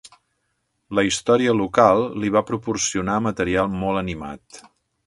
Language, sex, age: Catalan, male, 50-59